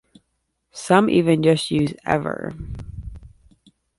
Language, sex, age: English, female, 19-29